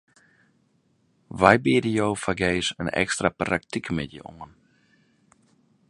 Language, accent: Western Frisian, Wâldfrysk